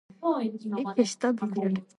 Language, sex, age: Tatar, female, under 19